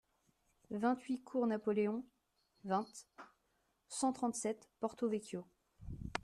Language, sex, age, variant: French, female, 19-29, Français de métropole